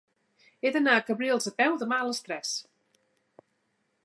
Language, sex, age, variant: Catalan, female, 40-49, Central